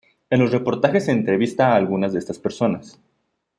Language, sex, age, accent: Spanish, male, under 19, México